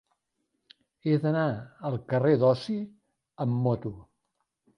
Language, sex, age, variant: Catalan, male, 70-79, Central